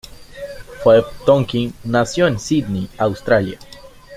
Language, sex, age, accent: Spanish, male, under 19, México